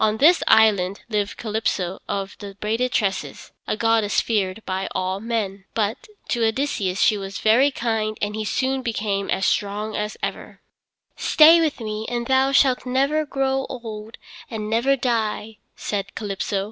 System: none